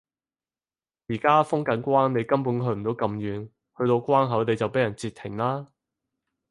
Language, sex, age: Cantonese, male, 30-39